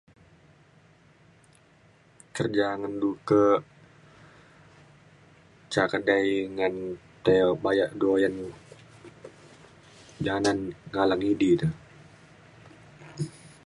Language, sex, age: Mainstream Kenyah, female, 19-29